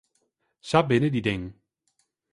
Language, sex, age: Western Frisian, male, 19-29